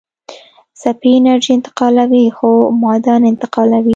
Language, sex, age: Pashto, female, 19-29